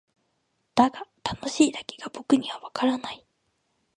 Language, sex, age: Japanese, female, 19-29